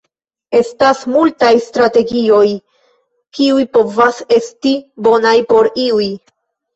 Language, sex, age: Esperanto, female, 19-29